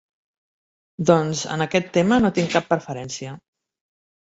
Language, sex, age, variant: Catalan, female, 50-59, Central